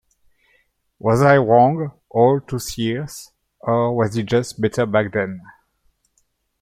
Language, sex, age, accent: English, male, 40-49, England English